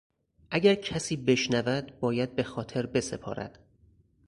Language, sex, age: Persian, male, 30-39